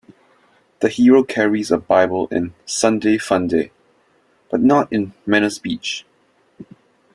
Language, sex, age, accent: English, male, 19-29, Singaporean English